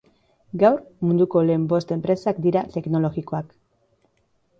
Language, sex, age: Basque, female, 30-39